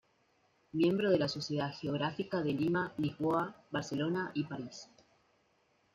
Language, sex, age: Spanish, female, 19-29